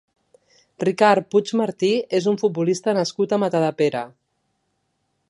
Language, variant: Catalan, Central